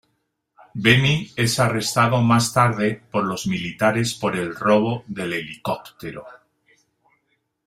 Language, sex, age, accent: Spanish, male, 40-49, España: Norte peninsular (Asturias, Castilla y León, Cantabria, País Vasco, Navarra, Aragón, La Rioja, Guadalajara, Cuenca)